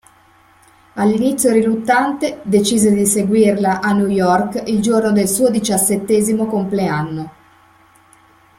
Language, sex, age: Italian, female, 50-59